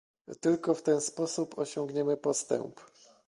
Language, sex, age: Polish, male, 30-39